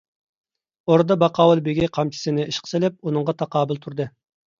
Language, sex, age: Uyghur, male, 30-39